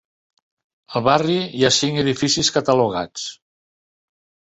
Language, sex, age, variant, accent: Catalan, male, 70-79, Nord-Occidental, Lleidatà